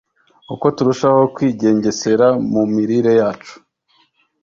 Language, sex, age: Kinyarwanda, male, 19-29